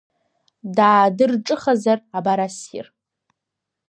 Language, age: Abkhazian, under 19